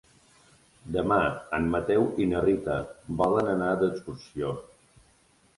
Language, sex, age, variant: Catalan, male, 30-39, Balear